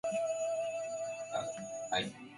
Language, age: Japanese, 19-29